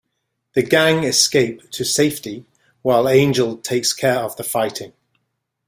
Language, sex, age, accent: English, male, 40-49, England English